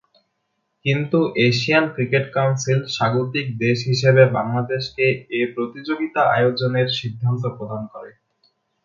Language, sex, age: Bengali, male, 19-29